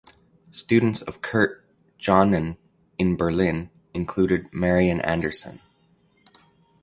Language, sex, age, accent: English, male, 30-39, Canadian English